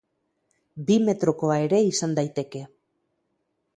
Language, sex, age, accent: Basque, female, 40-49, Mendebalekoa (Araba, Bizkaia, Gipuzkoako mendebaleko herri batzuk)